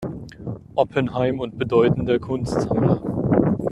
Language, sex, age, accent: German, male, 19-29, Deutschland Deutsch